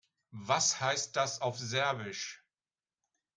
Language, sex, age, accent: German, male, 60-69, Deutschland Deutsch